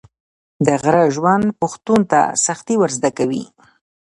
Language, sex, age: Pashto, female, 50-59